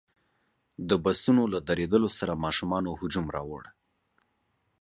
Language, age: Pashto, 19-29